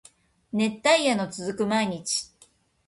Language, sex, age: Japanese, female, 50-59